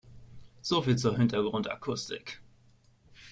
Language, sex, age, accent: German, male, 30-39, Deutschland Deutsch